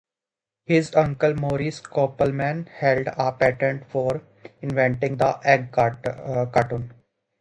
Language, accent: English, England English